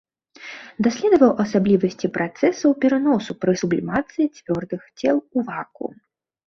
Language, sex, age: Belarusian, female, 19-29